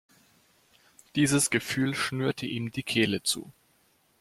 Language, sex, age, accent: German, male, under 19, Deutschland Deutsch